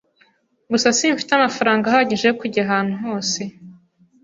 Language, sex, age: Kinyarwanda, female, 19-29